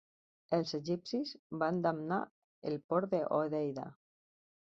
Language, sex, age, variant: Catalan, female, 50-59, Central